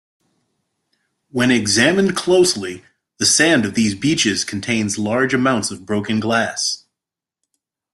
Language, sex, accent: English, male, United States English